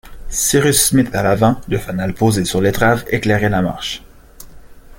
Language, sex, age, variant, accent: French, male, 19-29, Français d'Amérique du Nord, Français du Canada